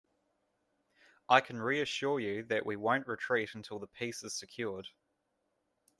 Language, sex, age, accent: English, male, 19-29, New Zealand English